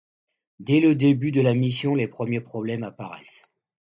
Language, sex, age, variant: French, male, 60-69, Français de métropole